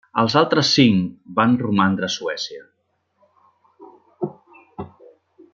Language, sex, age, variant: Catalan, male, 50-59, Central